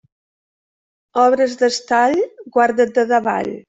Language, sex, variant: Catalan, female, Central